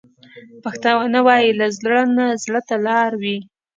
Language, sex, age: Pashto, female, 19-29